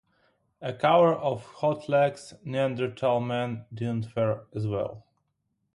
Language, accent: English, Ukrainian